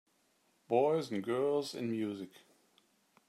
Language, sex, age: English, male, 50-59